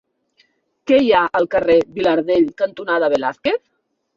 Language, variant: Catalan, Central